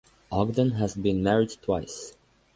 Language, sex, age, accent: English, male, 19-29, United States English